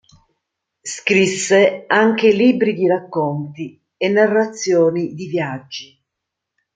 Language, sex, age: Italian, female, 50-59